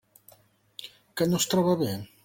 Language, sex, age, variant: Catalan, male, 40-49, Central